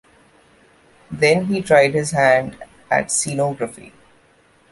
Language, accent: English, India and South Asia (India, Pakistan, Sri Lanka)